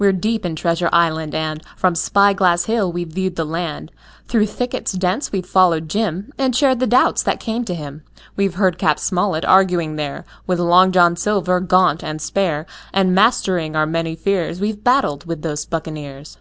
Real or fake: real